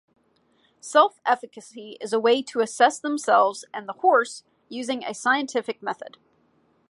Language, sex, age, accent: English, female, 19-29, United States English